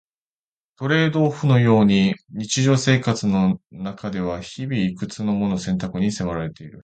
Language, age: Japanese, 30-39